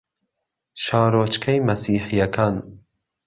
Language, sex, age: Central Kurdish, male, 40-49